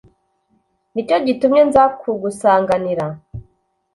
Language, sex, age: Kinyarwanda, female, 19-29